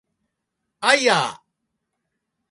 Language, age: Japanese, 70-79